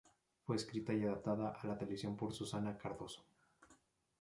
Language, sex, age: Spanish, male, 19-29